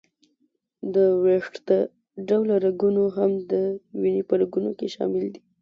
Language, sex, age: Pashto, female, 19-29